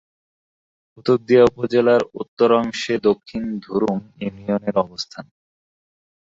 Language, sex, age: Bengali, male, 19-29